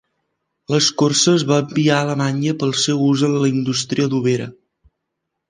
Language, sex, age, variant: Catalan, male, 19-29, Central